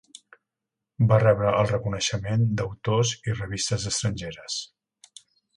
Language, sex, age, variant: Catalan, male, 60-69, Septentrional